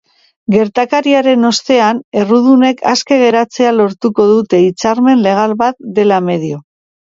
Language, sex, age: Basque, female, 50-59